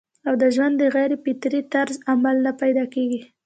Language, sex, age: Pashto, female, under 19